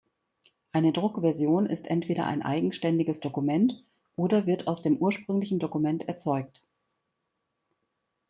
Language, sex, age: German, female, 50-59